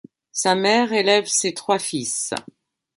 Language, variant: French, Français de métropole